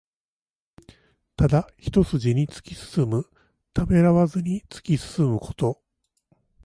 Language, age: Japanese, 50-59